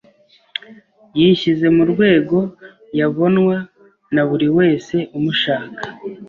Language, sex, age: Kinyarwanda, male, 30-39